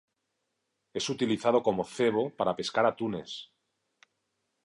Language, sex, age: Spanish, male, 40-49